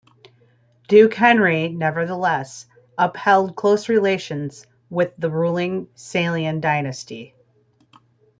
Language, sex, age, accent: English, female, 40-49, United States English